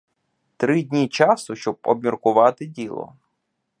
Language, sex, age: Ukrainian, male, 30-39